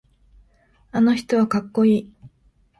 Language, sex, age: Japanese, female, under 19